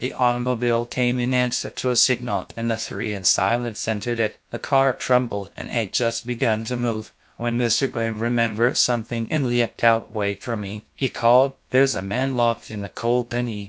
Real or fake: fake